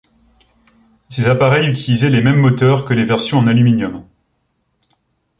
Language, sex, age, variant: French, male, 19-29, Français de métropole